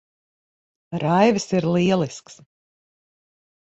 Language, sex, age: Latvian, female, 50-59